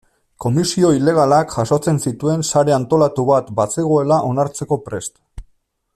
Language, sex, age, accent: Basque, male, 40-49, Erdialdekoa edo Nafarra (Gipuzkoa, Nafarroa)